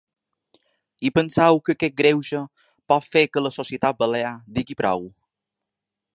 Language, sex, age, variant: Catalan, male, 30-39, Balear